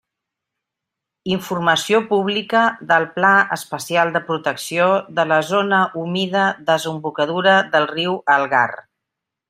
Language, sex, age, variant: Catalan, female, 60-69, Central